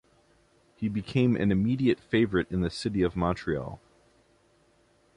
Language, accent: English, United States English